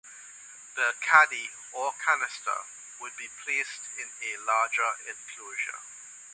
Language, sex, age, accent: English, male, 40-49, West Indies and Bermuda (Bahamas, Bermuda, Jamaica, Trinidad)